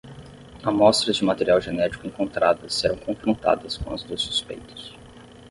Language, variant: Portuguese, Portuguese (Brasil)